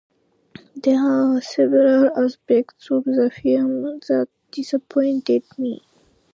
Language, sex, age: English, female, under 19